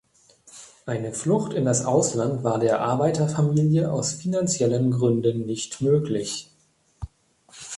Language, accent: German, Deutschland Deutsch